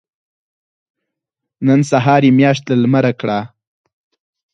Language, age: Pashto, 19-29